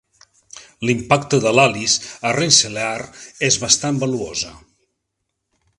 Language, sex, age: Catalan, male, 40-49